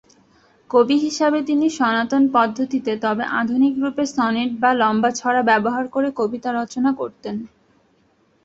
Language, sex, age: Bengali, female, under 19